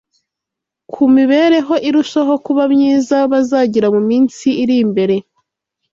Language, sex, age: Kinyarwanda, female, 19-29